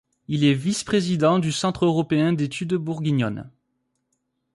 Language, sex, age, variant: French, male, 19-29, Français de métropole